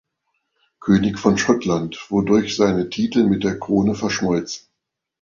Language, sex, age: German, male, 50-59